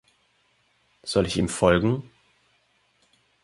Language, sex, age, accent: German, male, 19-29, Deutschland Deutsch